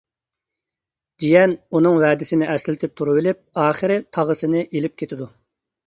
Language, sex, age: Uyghur, male, 30-39